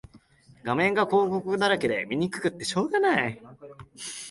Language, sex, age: Japanese, male, 19-29